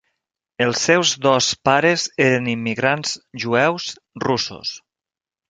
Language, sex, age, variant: Catalan, male, 30-39, Nord-Occidental